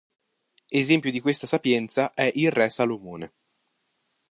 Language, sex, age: Italian, male, 19-29